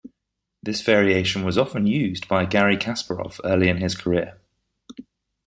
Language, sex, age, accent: English, male, 30-39, England English